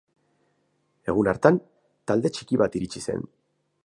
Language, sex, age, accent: Basque, male, 40-49, Mendebalekoa (Araba, Bizkaia, Gipuzkoako mendebaleko herri batzuk)